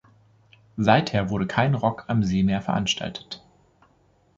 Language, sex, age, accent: German, male, 19-29, Deutschland Deutsch